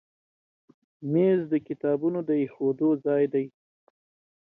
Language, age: Pashto, 30-39